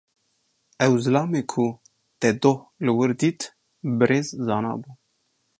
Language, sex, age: Kurdish, male, 30-39